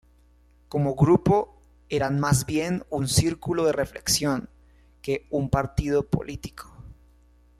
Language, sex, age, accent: Spanish, male, 19-29, Caribe: Cuba, Venezuela, Puerto Rico, República Dominicana, Panamá, Colombia caribeña, México caribeño, Costa del golfo de México